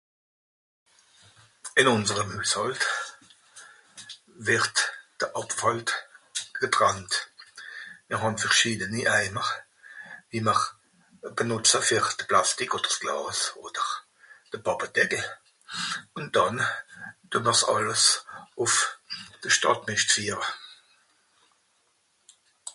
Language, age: Swiss German, 60-69